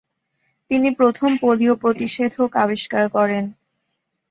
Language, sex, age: Bengali, female, under 19